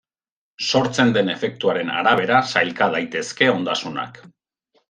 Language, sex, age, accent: Basque, male, 50-59, Erdialdekoa edo Nafarra (Gipuzkoa, Nafarroa)